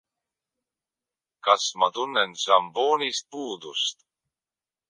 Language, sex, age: Estonian, male, 19-29